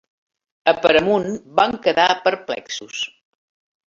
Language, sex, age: Catalan, female, 70-79